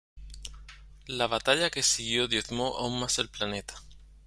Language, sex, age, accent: Spanish, male, 40-49, España: Sur peninsular (Andalucia, Extremadura, Murcia)